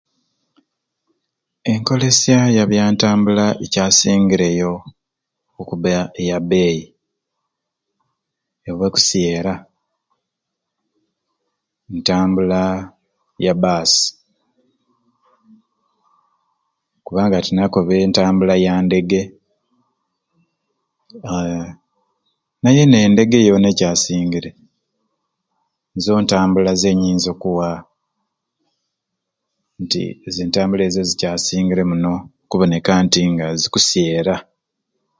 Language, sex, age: Ruuli, male, 40-49